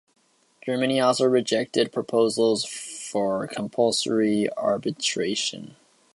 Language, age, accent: English, under 19, United States English